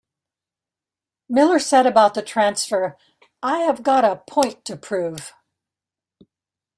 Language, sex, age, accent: English, female, 70-79, United States English